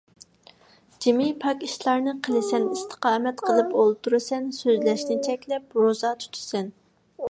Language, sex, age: Uyghur, female, 19-29